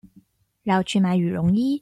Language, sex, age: Chinese, female, 19-29